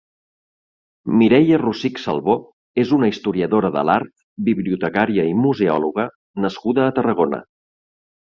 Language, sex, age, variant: Catalan, male, 40-49, Septentrional